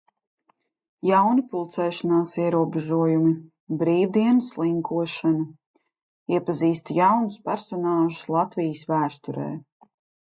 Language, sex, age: Latvian, female, 30-39